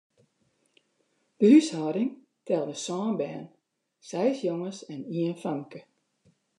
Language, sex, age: Western Frisian, female, 60-69